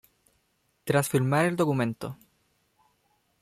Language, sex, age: Spanish, male, under 19